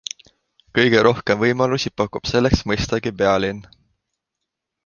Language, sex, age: Estonian, male, 19-29